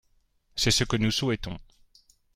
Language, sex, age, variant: French, male, 40-49, Français de métropole